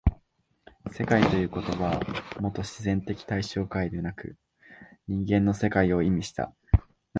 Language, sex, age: Japanese, male, 19-29